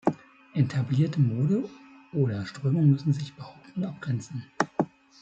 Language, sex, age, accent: German, male, 50-59, Deutschland Deutsch